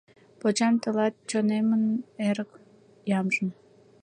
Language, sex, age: Mari, female, 19-29